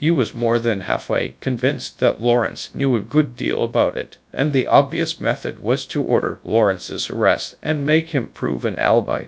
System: TTS, GradTTS